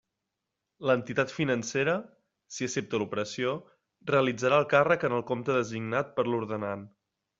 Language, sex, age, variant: Catalan, male, 19-29, Central